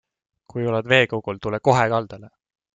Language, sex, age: Estonian, male, 19-29